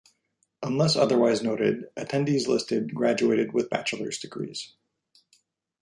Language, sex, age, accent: English, male, 40-49, United States English